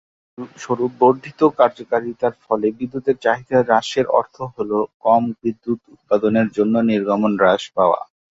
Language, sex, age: Bengali, male, 19-29